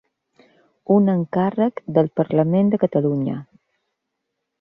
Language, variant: Catalan, Balear